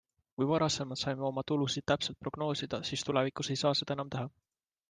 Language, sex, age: Estonian, male, 19-29